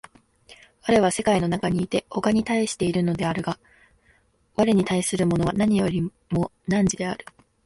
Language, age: Japanese, 19-29